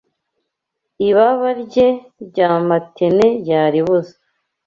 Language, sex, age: Kinyarwanda, female, 19-29